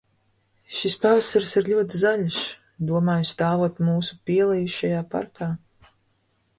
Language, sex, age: Latvian, female, 30-39